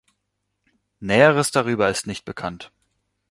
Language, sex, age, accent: German, male, 19-29, Deutschland Deutsch